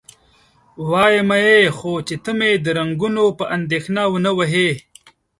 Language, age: Pashto, 19-29